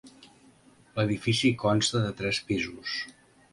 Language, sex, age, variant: Catalan, male, 60-69, Central